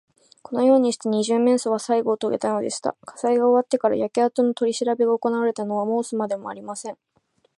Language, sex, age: Japanese, female, 19-29